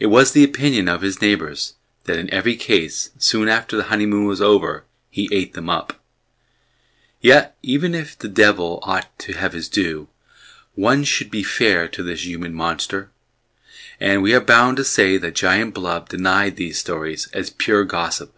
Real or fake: real